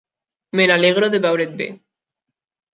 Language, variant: Catalan, Nord-Occidental